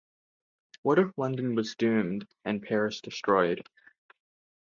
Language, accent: English, United States English